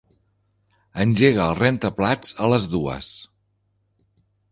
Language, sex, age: Catalan, male, 40-49